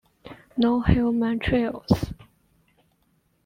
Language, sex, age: English, female, 19-29